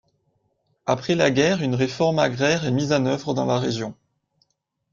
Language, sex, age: French, male, 19-29